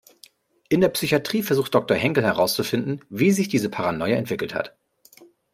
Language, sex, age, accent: German, male, 30-39, Deutschland Deutsch